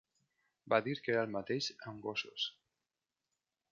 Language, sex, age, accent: Catalan, male, 19-29, valencià